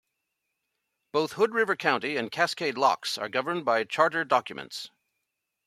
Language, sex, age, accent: English, male, 50-59, United States English